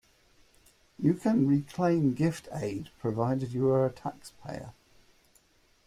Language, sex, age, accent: English, male, 40-49, England English